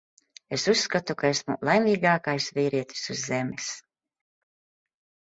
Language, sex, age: Latvian, female, 50-59